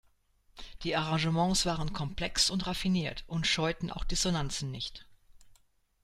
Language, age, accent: German, 60-69, Deutschland Deutsch